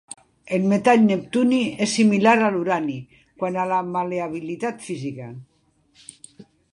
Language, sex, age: Catalan, female, 60-69